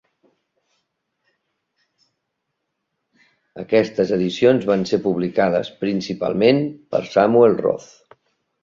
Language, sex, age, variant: Catalan, male, 50-59, Central